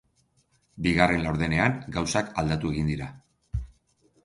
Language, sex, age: Basque, male, 40-49